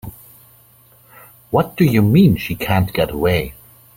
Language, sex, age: English, male, 40-49